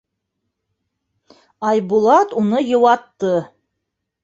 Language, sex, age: Bashkir, female, 30-39